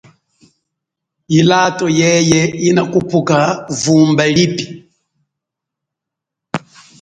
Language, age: Chokwe, 40-49